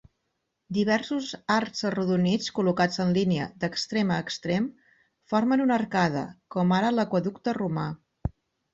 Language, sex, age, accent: Catalan, female, 50-59, Empordanès